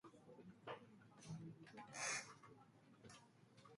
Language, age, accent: Chinese, 19-29, 出生地：北京市